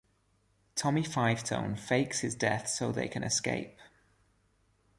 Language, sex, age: English, male, 30-39